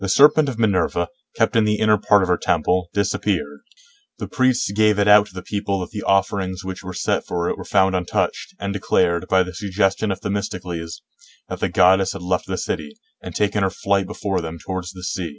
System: none